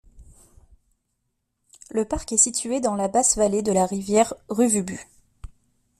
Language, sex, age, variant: French, female, 19-29, Français de métropole